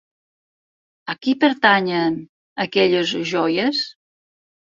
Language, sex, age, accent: Catalan, female, 50-59, aprenent (recent, des del castellà)